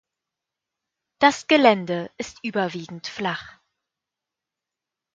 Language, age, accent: German, 19-29, Deutschland Deutsch